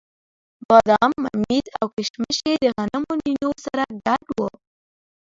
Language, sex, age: Pashto, female, under 19